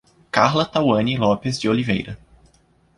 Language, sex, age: Portuguese, male, 19-29